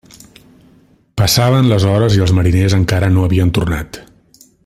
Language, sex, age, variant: Catalan, male, 40-49, Central